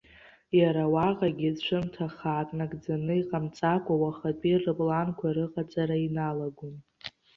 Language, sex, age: Abkhazian, female, 19-29